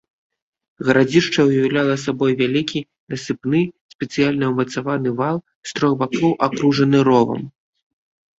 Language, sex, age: Belarusian, male, 30-39